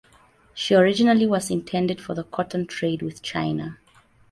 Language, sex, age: English, female, 30-39